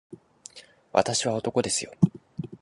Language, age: Japanese, 19-29